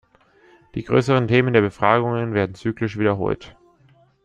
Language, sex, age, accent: German, male, under 19, Deutschland Deutsch